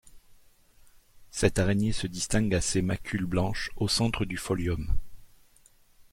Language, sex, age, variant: French, male, 40-49, Français de métropole